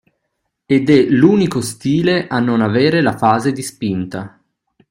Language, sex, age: Italian, male, 19-29